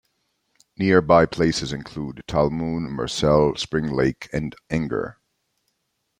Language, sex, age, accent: English, male, 30-39, United States English